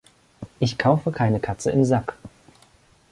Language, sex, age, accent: German, male, 19-29, Deutschland Deutsch